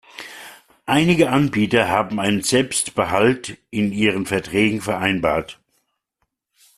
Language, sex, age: German, male, 60-69